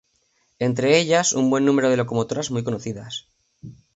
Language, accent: Spanish, España: Centro-Sur peninsular (Madrid, Toledo, Castilla-La Mancha)